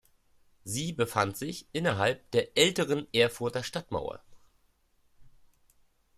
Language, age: German, 30-39